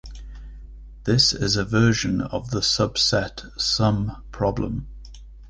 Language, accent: English, England English